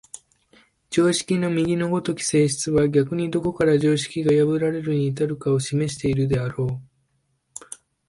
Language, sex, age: Japanese, male, 19-29